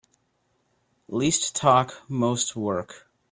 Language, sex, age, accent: English, male, 19-29, United States English